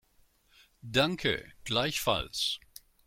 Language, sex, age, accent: German, male, 70-79, Deutschland Deutsch